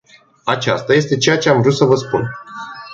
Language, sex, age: Romanian, male, 19-29